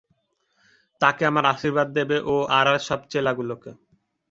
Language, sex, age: Bengali, male, 19-29